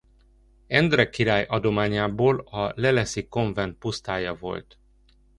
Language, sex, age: Hungarian, male, 30-39